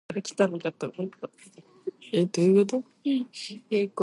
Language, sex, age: Aragonese, female, under 19